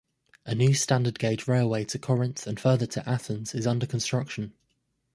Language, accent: English, England English